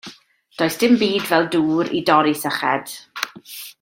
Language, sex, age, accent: Welsh, female, 30-39, Y Deyrnas Unedig Cymraeg